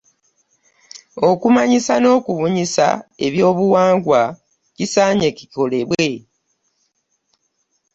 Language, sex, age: Ganda, female, 50-59